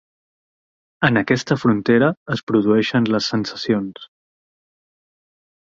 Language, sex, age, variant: Catalan, male, 30-39, Central